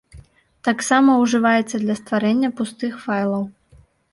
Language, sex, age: Belarusian, female, 19-29